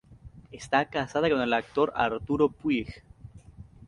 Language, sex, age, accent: Spanish, male, 19-29, América central